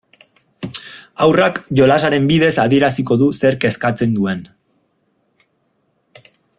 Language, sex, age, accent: Basque, male, 19-29, Erdialdekoa edo Nafarra (Gipuzkoa, Nafarroa)